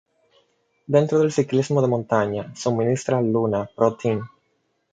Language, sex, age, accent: Spanish, male, 19-29, Caribe: Cuba, Venezuela, Puerto Rico, República Dominicana, Panamá, Colombia caribeña, México caribeño, Costa del golfo de México